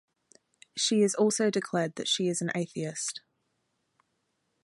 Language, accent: English, Australian English